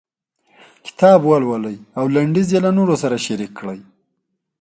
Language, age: Pashto, 19-29